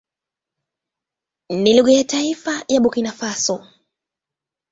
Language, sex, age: Swahili, female, 19-29